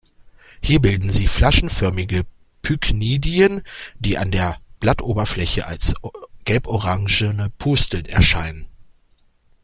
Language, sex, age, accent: German, male, 40-49, Deutschland Deutsch